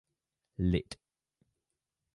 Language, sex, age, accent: English, male, 19-29, England English